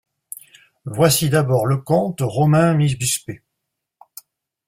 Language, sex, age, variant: French, male, 50-59, Français de métropole